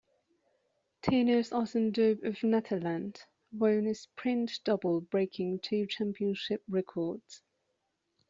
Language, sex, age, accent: English, female, 19-29, England English